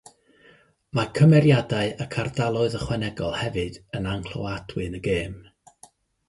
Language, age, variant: Welsh, 60-69, North-Eastern Welsh